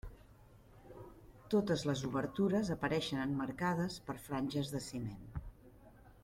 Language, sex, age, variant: Catalan, female, 50-59, Central